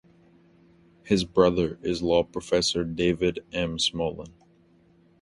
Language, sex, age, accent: English, male, 19-29, United States English